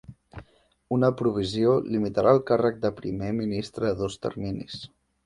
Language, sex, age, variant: Catalan, male, 19-29, Central